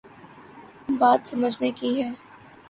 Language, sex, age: Urdu, female, 19-29